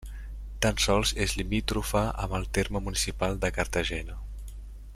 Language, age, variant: Catalan, 19-29, Central